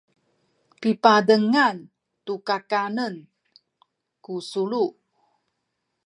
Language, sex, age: Sakizaya, female, 50-59